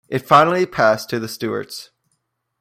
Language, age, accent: English, under 19, Canadian English